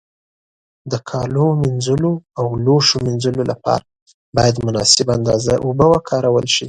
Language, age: Pashto, 19-29